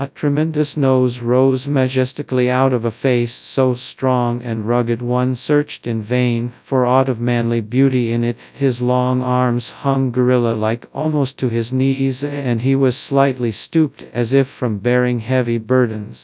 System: TTS, FastPitch